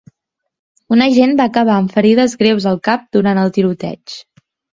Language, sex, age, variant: Catalan, female, 19-29, Central